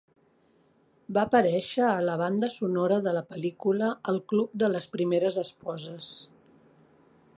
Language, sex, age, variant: Catalan, female, 50-59, Central